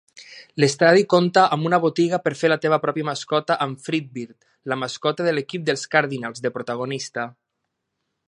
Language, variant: Catalan, Septentrional